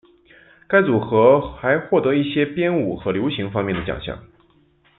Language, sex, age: Chinese, male, 19-29